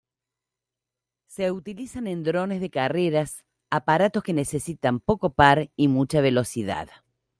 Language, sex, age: Spanish, female, 50-59